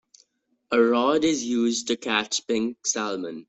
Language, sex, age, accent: English, male, under 19, India and South Asia (India, Pakistan, Sri Lanka)